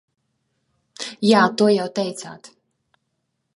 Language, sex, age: Latvian, female, 30-39